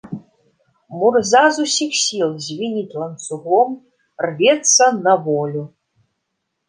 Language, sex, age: Belarusian, female, 19-29